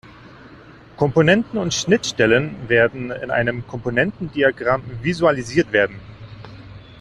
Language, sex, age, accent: German, male, 30-39, Deutschland Deutsch